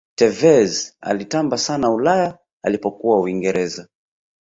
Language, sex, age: Swahili, male, 30-39